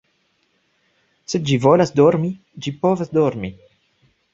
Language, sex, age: Esperanto, male, 19-29